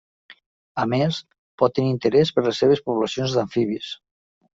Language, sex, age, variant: Catalan, male, 50-59, Nord-Occidental